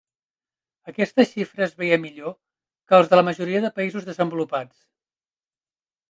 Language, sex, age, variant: Catalan, male, 30-39, Central